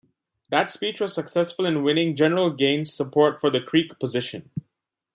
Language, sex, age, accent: English, male, under 19, India and South Asia (India, Pakistan, Sri Lanka)